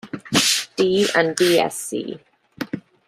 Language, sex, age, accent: English, female, 30-39, England English